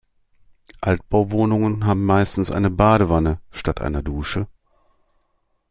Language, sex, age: German, male, 50-59